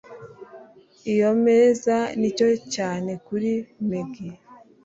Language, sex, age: Kinyarwanda, male, 30-39